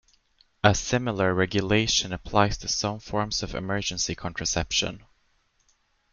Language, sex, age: English, male, 19-29